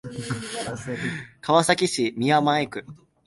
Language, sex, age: Japanese, male, 19-29